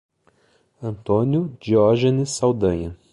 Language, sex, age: Portuguese, male, 30-39